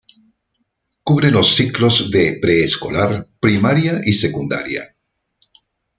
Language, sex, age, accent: Spanish, male, 50-59, Caribe: Cuba, Venezuela, Puerto Rico, República Dominicana, Panamá, Colombia caribeña, México caribeño, Costa del golfo de México